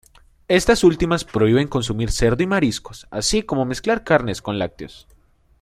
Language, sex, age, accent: Spanish, male, 19-29, Caribe: Cuba, Venezuela, Puerto Rico, República Dominicana, Panamá, Colombia caribeña, México caribeño, Costa del golfo de México